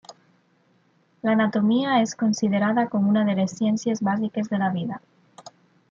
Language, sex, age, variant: Catalan, female, 30-39, Nord-Occidental